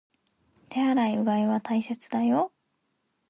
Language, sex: Japanese, female